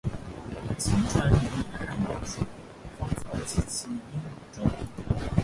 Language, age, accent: Chinese, 19-29, 出生地：上海市